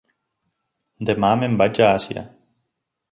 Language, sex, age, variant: Catalan, male, 40-49, Nord-Occidental